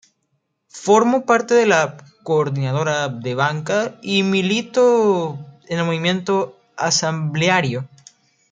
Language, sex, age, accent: Spanish, male, under 19, México